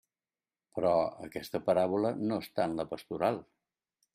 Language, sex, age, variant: Catalan, male, 60-69, Central